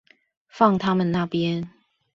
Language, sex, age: Chinese, female, 50-59